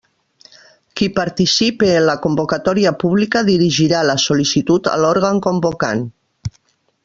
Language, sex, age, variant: Catalan, female, 60-69, Central